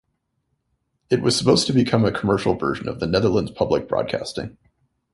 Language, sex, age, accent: English, male, 30-39, Canadian English